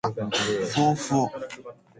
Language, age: Japanese, 19-29